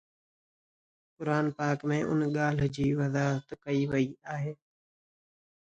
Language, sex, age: Sindhi, male, 19-29